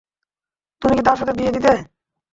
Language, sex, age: Bengali, male, 19-29